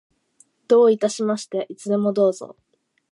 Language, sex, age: Japanese, female, under 19